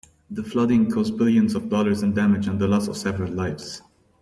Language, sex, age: English, male, 30-39